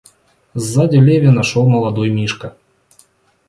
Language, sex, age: Russian, male, 30-39